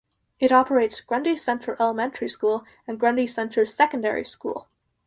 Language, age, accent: English, under 19, Canadian English